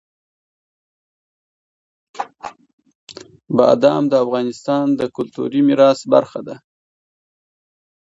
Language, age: Pashto, 30-39